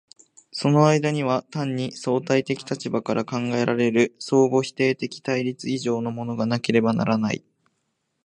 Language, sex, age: Japanese, male, 19-29